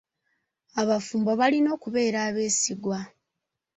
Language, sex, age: Ganda, female, 30-39